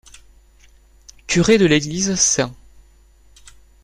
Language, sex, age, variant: French, male, 19-29, Français de métropole